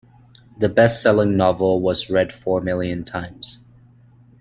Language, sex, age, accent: English, male, 19-29, United States English